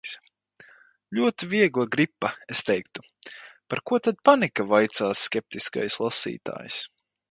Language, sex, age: Latvian, male, 19-29